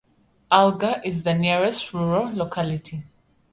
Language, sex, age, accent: English, female, 30-39, Southern African (South Africa, Zimbabwe, Namibia)